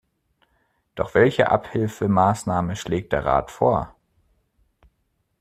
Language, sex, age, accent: German, male, 30-39, Deutschland Deutsch